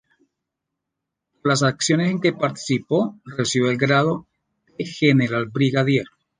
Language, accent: Spanish, Andino-Pacífico: Colombia, Perú, Ecuador, oeste de Bolivia y Venezuela andina